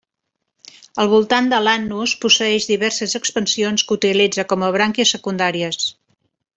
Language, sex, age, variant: Catalan, female, 50-59, Central